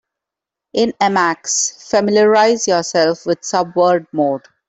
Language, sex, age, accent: English, female, 30-39, India and South Asia (India, Pakistan, Sri Lanka)